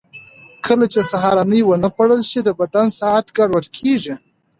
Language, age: Pashto, 30-39